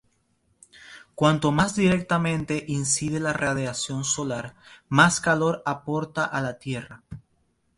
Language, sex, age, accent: Spanish, male, 19-29, Caribe: Cuba, Venezuela, Puerto Rico, República Dominicana, Panamá, Colombia caribeña, México caribeño, Costa del golfo de México